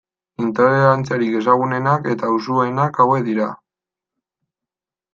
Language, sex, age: Basque, male, 19-29